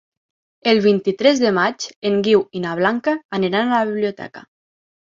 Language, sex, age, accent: Catalan, female, 19-29, Lleidatà